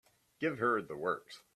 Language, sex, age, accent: English, male, 70-79, United States English